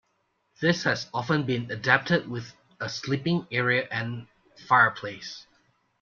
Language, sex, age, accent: English, male, 40-49, Malaysian English